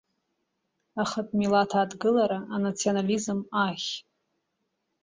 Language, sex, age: Abkhazian, female, 30-39